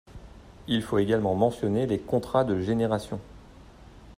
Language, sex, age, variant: French, male, 30-39, Français de métropole